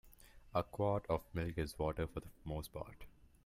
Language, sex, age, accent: English, male, 19-29, India and South Asia (India, Pakistan, Sri Lanka)